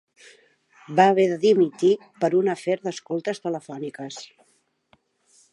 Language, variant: Catalan, Central